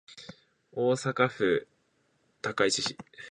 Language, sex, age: Japanese, male, 19-29